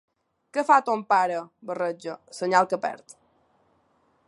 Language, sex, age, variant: Catalan, female, under 19, Balear